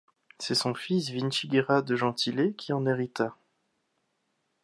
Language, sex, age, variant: French, male, 19-29, Français de métropole